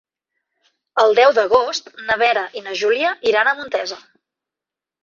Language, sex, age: Catalan, female, 30-39